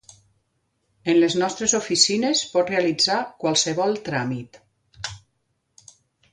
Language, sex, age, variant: Catalan, female, 50-59, Nord-Occidental